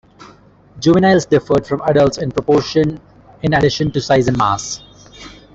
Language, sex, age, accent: English, male, 19-29, India and South Asia (India, Pakistan, Sri Lanka)